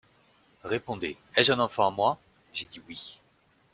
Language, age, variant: French, 30-39, Français de métropole